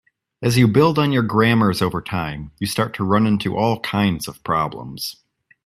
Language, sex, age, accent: English, male, 19-29, United States English